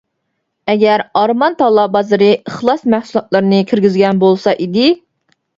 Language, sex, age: Uyghur, female, 19-29